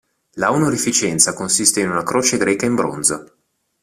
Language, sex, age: Italian, male, 30-39